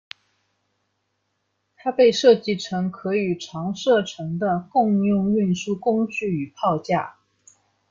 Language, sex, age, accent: Chinese, female, 19-29, 出生地：上海市